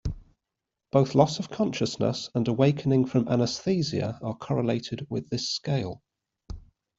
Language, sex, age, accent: English, male, 30-39, England English